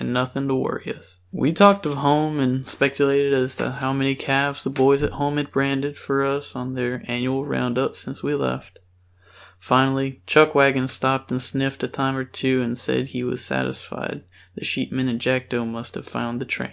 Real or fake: real